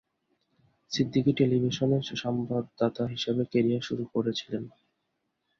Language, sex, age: Bengali, male, 19-29